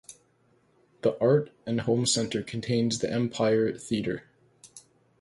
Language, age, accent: English, 19-29, Canadian English